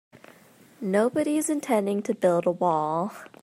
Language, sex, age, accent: English, female, 19-29, United States English